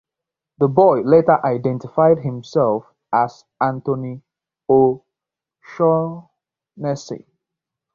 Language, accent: English, Southern African (South Africa, Zimbabwe, Namibia)